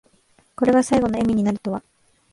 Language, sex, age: Japanese, female, 19-29